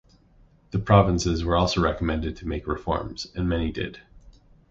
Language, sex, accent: English, male, United States English